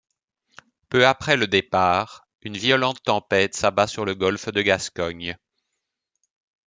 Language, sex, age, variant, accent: French, male, 40-49, Français d'Europe, Français de Belgique